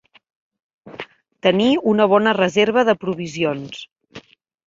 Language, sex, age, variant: Catalan, female, 40-49, Central